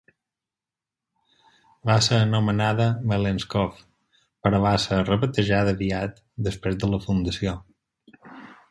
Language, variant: Catalan, Balear